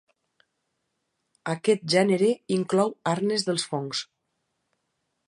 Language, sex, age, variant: Catalan, female, 40-49, Nord-Occidental